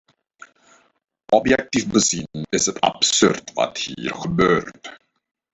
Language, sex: Dutch, male